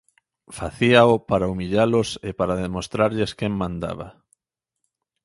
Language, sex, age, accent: Galician, male, 19-29, Normativo (estándar)